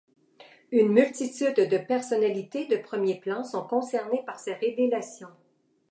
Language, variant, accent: French, Français d'Amérique du Nord, Français du Canada